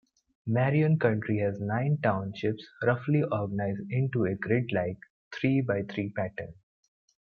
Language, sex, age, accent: English, male, 30-39, India and South Asia (India, Pakistan, Sri Lanka)